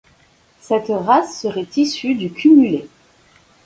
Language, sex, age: French, female, 30-39